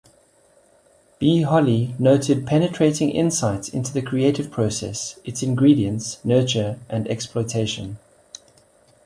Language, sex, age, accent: English, male, 40-49, Southern African (South Africa, Zimbabwe, Namibia)